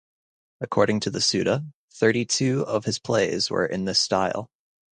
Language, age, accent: English, 19-29, United States English